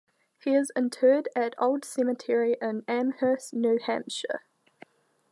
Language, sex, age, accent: English, female, 19-29, New Zealand English